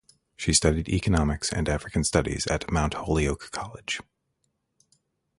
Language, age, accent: English, 30-39, United States English